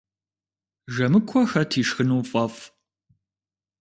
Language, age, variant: Kabardian, 19-29, Адыгэбзэ (Къэбэрдей, Кирил, псоми зэдай)